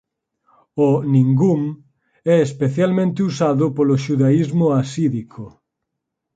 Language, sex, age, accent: Galician, male, 30-39, Normativo (estándar)